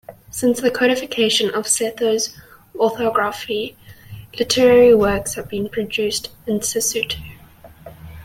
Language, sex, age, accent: English, female, 19-29, Southern African (South Africa, Zimbabwe, Namibia)